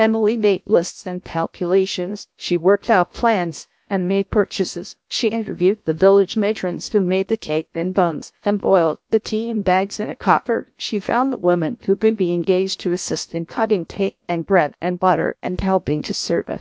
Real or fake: fake